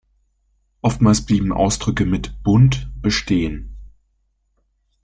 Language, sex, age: German, male, 19-29